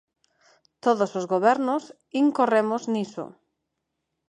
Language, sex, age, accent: Galician, female, 30-39, Neofalante